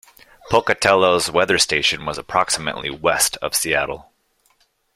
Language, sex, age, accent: English, male, 30-39, United States English